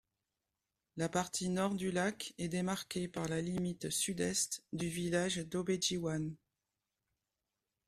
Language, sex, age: French, female, 60-69